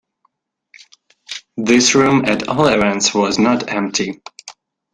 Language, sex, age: English, male, 19-29